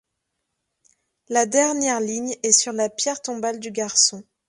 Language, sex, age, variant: French, female, 30-39, Français de métropole